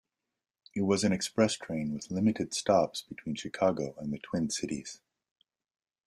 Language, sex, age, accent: English, male, 40-49, Canadian English